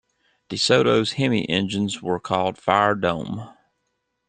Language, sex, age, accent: English, male, 40-49, United States English